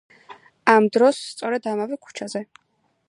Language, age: Georgian, under 19